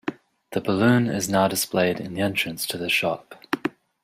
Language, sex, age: English, male, 30-39